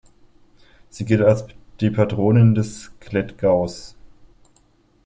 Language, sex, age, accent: German, male, 19-29, Deutschland Deutsch